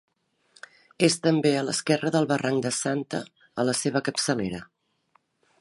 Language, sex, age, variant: Catalan, female, 50-59, Nord-Occidental